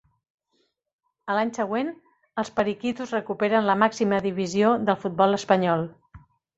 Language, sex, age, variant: Catalan, female, 50-59, Central